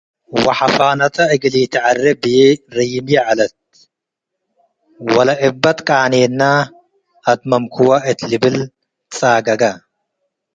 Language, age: Tigre, 19-29